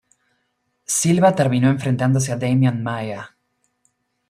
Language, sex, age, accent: Spanish, male, 19-29, Rioplatense: Argentina, Uruguay, este de Bolivia, Paraguay